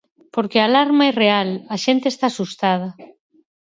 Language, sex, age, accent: Galician, female, 50-59, Central (gheada)